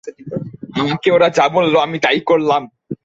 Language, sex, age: Bengali, male, under 19